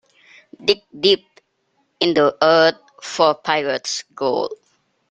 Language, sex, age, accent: English, male, 19-29, United States English